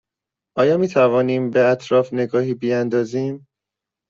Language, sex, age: Persian, male, 19-29